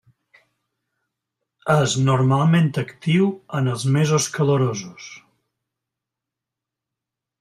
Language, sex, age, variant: Catalan, male, 50-59, Balear